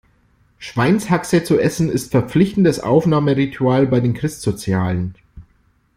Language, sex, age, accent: German, male, 40-49, Deutschland Deutsch